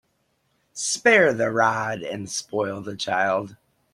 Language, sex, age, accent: English, male, 30-39, United States English